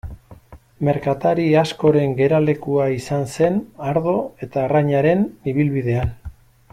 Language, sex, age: Basque, male, 60-69